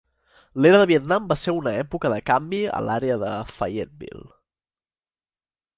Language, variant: Catalan, Central